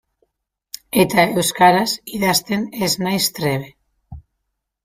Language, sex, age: Basque, female, 30-39